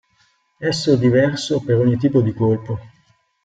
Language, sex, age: Italian, male, 40-49